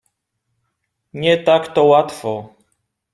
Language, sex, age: Polish, male, 30-39